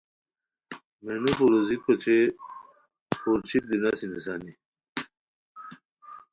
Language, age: Khowar, 40-49